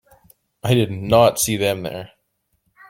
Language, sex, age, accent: English, male, 30-39, Canadian English